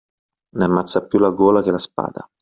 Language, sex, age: Italian, male, 40-49